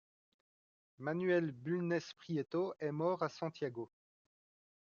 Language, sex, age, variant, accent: French, male, 30-39, Français d'Europe, Français de Belgique